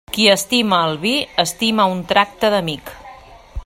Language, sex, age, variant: Catalan, female, 40-49, Central